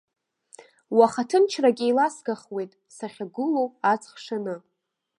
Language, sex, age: Abkhazian, female, under 19